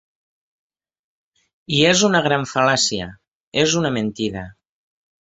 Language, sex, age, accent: Catalan, male, 19-29, valencià